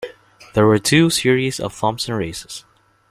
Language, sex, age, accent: English, male, 19-29, Filipino